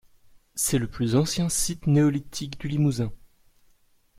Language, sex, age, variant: French, male, 19-29, Français de métropole